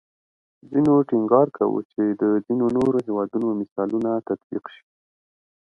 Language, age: Pashto, 30-39